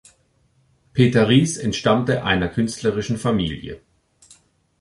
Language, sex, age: German, male, 50-59